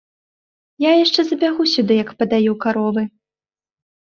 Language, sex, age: Belarusian, female, 19-29